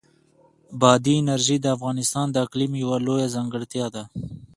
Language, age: Pashto, 19-29